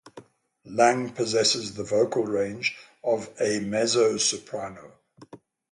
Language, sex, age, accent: English, male, 70-79, England English; Southern African (South Africa, Zimbabwe, Namibia)